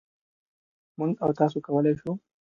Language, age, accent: Pashto, 30-39, پکتیا ولایت، احمدزی